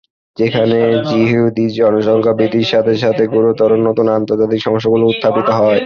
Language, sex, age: Bengali, male, 19-29